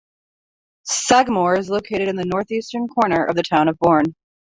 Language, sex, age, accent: English, female, 30-39, United States English